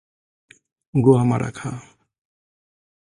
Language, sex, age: Bengali, male, 19-29